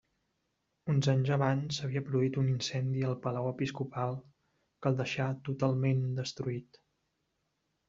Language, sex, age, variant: Catalan, male, 30-39, Central